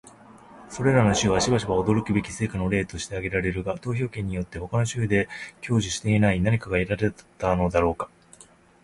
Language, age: Japanese, 30-39